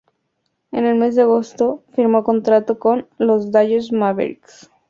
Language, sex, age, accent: Spanish, female, 19-29, México